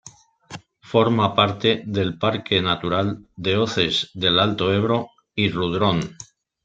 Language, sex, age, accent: Spanish, male, 50-59, España: Centro-Sur peninsular (Madrid, Toledo, Castilla-La Mancha)